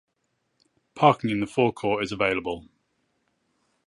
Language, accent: English, England English